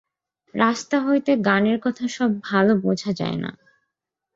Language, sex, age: Bengali, female, 19-29